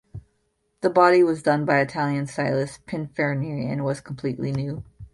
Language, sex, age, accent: English, female, 19-29, United States English